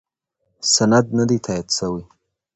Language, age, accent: Pashto, 19-29, معیاري پښتو